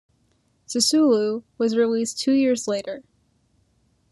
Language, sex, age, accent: English, female, under 19, United States English